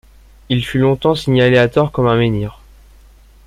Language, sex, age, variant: French, male, under 19, Français de métropole